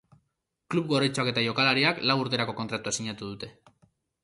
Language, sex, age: Basque, male, 19-29